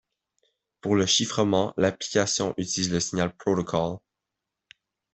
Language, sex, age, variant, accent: French, male, under 19, Français d'Amérique du Nord, Français du Canada